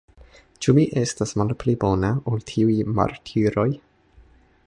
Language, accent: Esperanto, Internacia